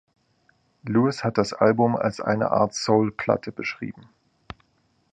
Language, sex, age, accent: German, male, 30-39, Deutschland Deutsch